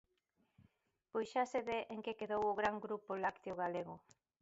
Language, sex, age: Galician, female, 40-49